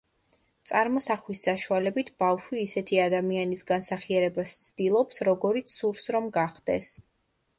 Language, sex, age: Georgian, female, 19-29